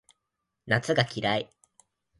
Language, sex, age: Japanese, male, 19-29